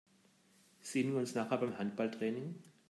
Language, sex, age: German, male, 40-49